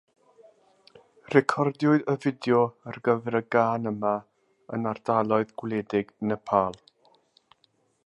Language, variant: Welsh, South-Western Welsh